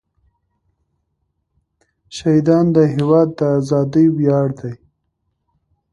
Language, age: Pashto, 19-29